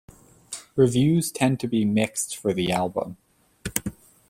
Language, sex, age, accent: English, male, 19-29, United States English